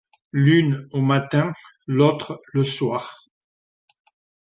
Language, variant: French, Français de métropole